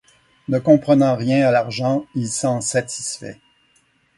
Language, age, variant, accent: French, 50-59, Français d'Amérique du Nord, Français du Canada